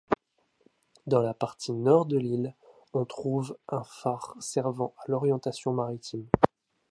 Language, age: French, 19-29